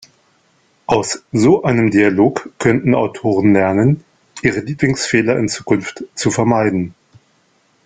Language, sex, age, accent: German, male, 40-49, Deutschland Deutsch